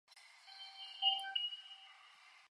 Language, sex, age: English, female, 19-29